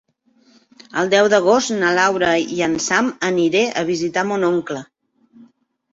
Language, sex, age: Catalan, female, 50-59